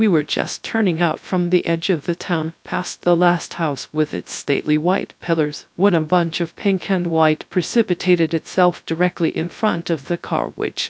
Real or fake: fake